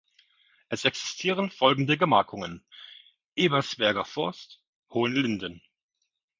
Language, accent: German, Deutschland Deutsch